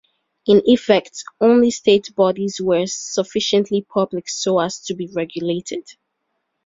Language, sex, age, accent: English, female, 19-29, England English